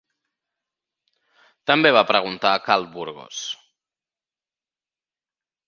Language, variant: Catalan, Central